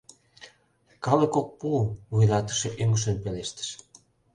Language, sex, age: Mari, male, 50-59